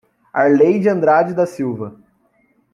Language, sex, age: Portuguese, male, 19-29